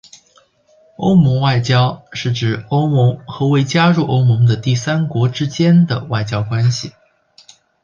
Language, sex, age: Chinese, male, 19-29